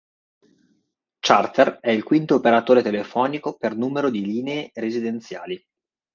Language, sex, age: Italian, male, 30-39